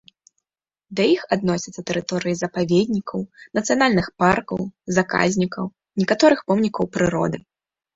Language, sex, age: Belarusian, female, under 19